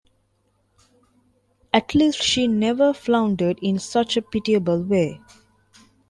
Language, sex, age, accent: English, female, 19-29, India and South Asia (India, Pakistan, Sri Lanka)